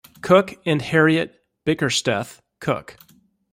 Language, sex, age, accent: English, male, 30-39, United States English